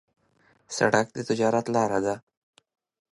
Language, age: Pashto, 19-29